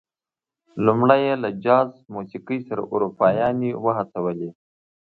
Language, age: Pashto, 40-49